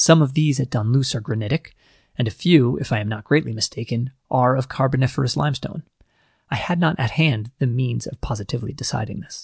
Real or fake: real